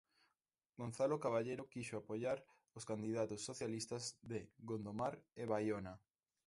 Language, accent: Galician, Normativo (estándar)